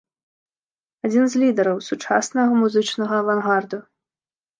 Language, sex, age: Belarusian, female, 19-29